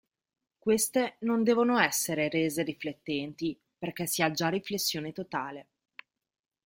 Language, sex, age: Italian, female, 30-39